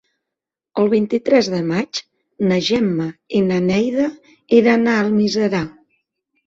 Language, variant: Catalan, Central